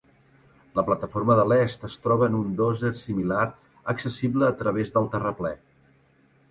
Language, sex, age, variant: Catalan, male, 40-49, Central